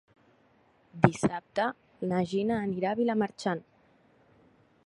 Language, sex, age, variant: Catalan, female, 19-29, Central